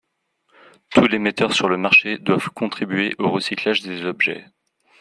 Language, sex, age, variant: French, male, 30-39, Français de métropole